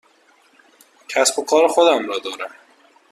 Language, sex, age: Persian, male, 19-29